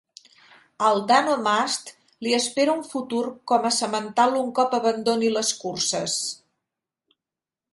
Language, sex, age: Catalan, female, 60-69